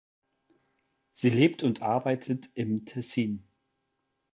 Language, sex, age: German, male, 40-49